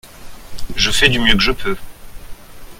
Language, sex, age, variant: French, male, 30-39, Français de métropole